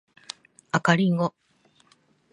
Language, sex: Japanese, female